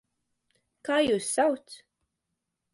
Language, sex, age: Latvian, female, 30-39